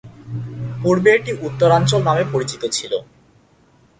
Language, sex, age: Bengali, male, under 19